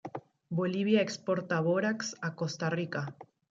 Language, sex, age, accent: Spanish, female, 19-29, Andino-Pacífico: Colombia, Perú, Ecuador, oeste de Bolivia y Venezuela andina